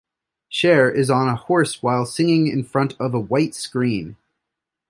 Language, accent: English, United States English